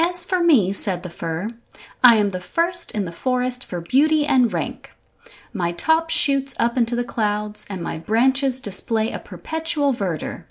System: none